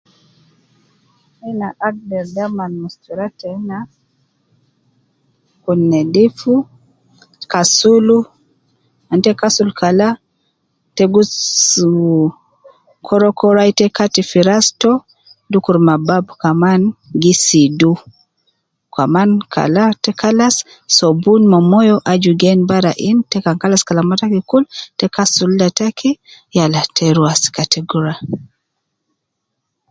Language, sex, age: Nubi, female, 30-39